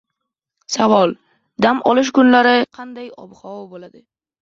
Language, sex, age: Uzbek, male, under 19